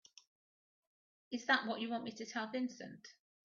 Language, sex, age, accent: English, female, 50-59, England English